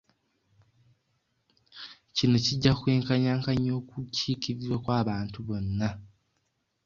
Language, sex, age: Ganda, male, 19-29